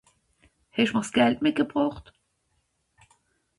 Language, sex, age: Swiss German, female, 60-69